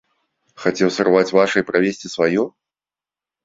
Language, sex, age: Belarusian, male, 40-49